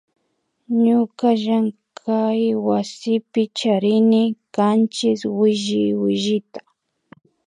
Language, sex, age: Imbabura Highland Quichua, female, under 19